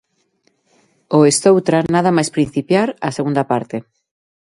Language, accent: Galician, Normativo (estándar)